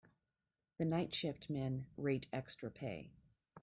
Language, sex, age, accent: English, female, 50-59, United States English